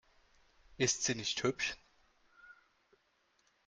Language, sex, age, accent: German, male, 19-29, Deutschland Deutsch